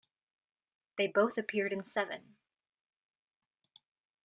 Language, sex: English, female